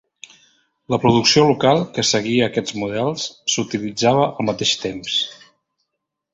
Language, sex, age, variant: Catalan, male, 50-59, Central